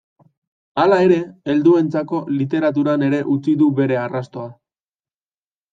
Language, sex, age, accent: Basque, male, 19-29, Erdialdekoa edo Nafarra (Gipuzkoa, Nafarroa)